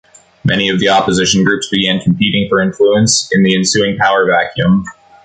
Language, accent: English, United States English